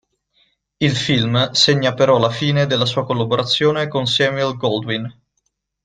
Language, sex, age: Italian, male, 19-29